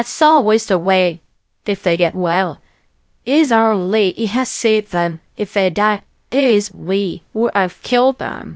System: TTS, VITS